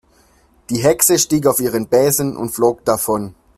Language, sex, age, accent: German, male, 30-39, Deutschland Deutsch